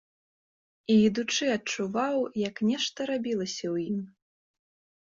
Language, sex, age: Belarusian, female, 19-29